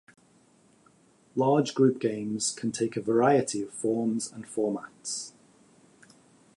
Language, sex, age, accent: English, male, 40-49, England English